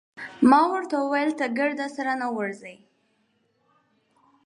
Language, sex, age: Pashto, female, under 19